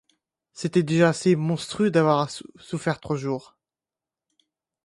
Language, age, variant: French, 19-29, Français de métropole